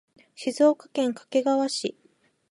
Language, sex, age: Japanese, female, 19-29